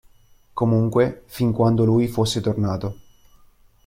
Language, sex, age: Italian, male, 19-29